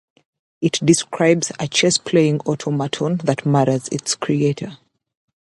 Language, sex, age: English, female, 30-39